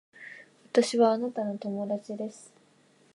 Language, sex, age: Japanese, female, 19-29